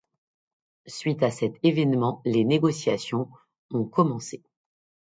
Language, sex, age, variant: French, female, 40-49, Français de métropole